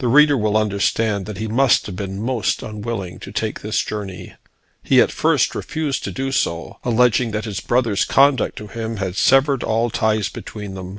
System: none